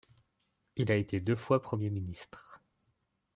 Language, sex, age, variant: French, male, 19-29, Français de métropole